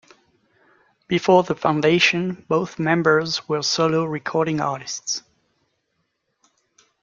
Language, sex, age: English, male, 30-39